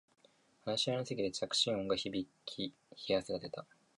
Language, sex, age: Japanese, male, 19-29